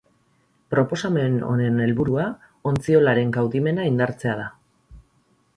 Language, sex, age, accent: Basque, female, 40-49, Erdialdekoa edo Nafarra (Gipuzkoa, Nafarroa)